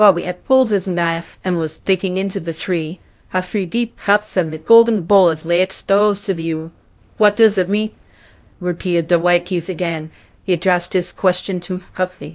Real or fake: fake